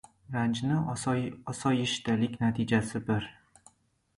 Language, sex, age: Uzbek, male, 19-29